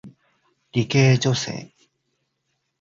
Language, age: Japanese, 50-59